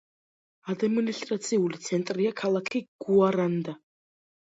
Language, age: Georgian, under 19